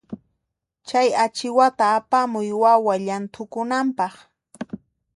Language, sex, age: Puno Quechua, female, 30-39